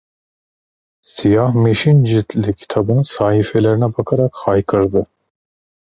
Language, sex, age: Turkish, male, 30-39